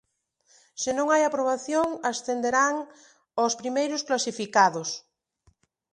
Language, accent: Galician, Neofalante